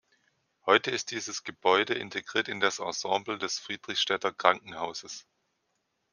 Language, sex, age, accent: German, male, 40-49, Deutschland Deutsch